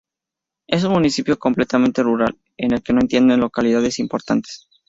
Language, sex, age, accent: Spanish, male, 19-29, México